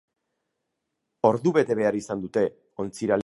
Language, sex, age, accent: Basque, male, 30-39, Mendebalekoa (Araba, Bizkaia, Gipuzkoako mendebaleko herri batzuk)